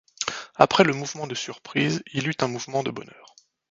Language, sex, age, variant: French, male, 50-59, Français de métropole